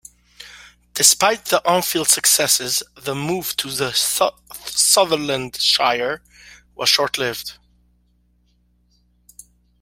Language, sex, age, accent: English, male, 30-39, United States English